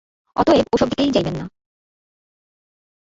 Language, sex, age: Bengali, female, 30-39